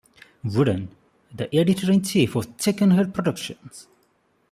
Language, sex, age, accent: English, male, 19-29, India and South Asia (India, Pakistan, Sri Lanka)